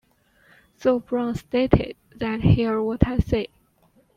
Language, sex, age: English, female, 19-29